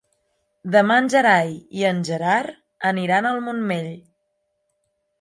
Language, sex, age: Catalan, female, 30-39